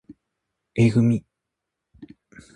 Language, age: Japanese, 19-29